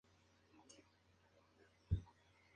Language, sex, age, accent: Spanish, male, 19-29, México